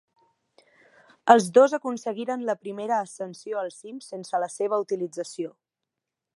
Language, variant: Catalan, Central